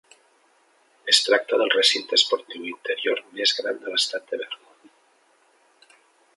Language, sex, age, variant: Catalan, male, 50-59, Central